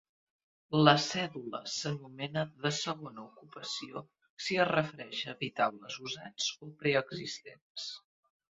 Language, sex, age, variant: Catalan, male, under 19, Central